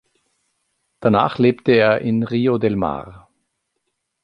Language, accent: German, Österreichisches Deutsch